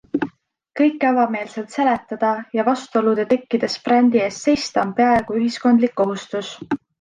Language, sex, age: Estonian, female, 19-29